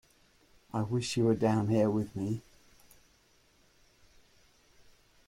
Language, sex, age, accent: English, male, 40-49, England English